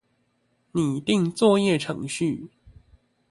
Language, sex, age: Chinese, male, 19-29